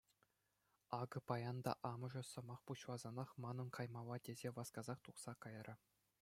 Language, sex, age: Chuvash, male, under 19